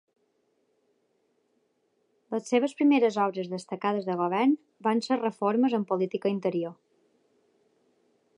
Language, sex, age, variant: Catalan, female, 40-49, Balear